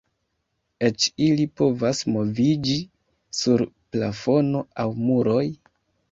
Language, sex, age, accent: Esperanto, male, 19-29, Internacia